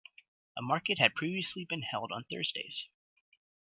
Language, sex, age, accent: English, male, 30-39, United States English